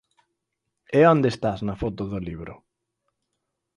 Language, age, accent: Galician, 19-29, Normativo (estándar)